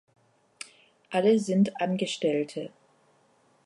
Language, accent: German, Deutschland Deutsch